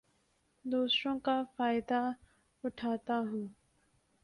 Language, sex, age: Urdu, female, 19-29